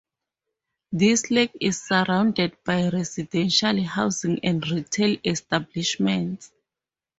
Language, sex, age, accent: English, female, 30-39, Southern African (South Africa, Zimbabwe, Namibia)